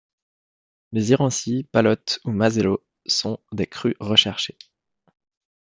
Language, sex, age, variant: French, male, 30-39, Français de métropole